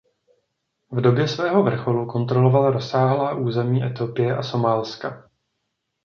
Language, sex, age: Czech, male, 40-49